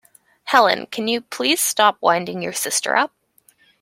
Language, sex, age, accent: English, female, 19-29, Canadian English